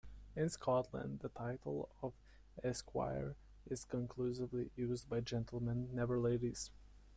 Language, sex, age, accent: English, male, under 19, United States English